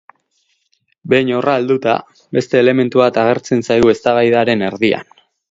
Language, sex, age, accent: Basque, male, 30-39, Erdialdekoa edo Nafarra (Gipuzkoa, Nafarroa)